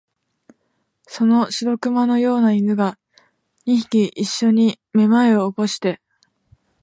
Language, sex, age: Japanese, female, 19-29